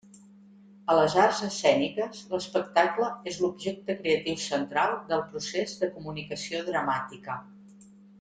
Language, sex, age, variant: Catalan, female, 50-59, Central